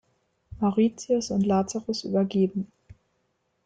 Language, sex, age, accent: German, female, 19-29, Deutschland Deutsch